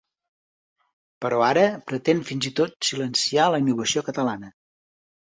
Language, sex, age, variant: Catalan, male, 60-69, Central